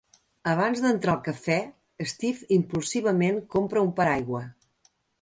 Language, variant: Catalan, Central